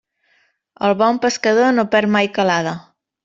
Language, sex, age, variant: Catalan, female, 19-29, Central